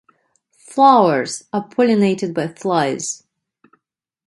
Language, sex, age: English, female, 50-59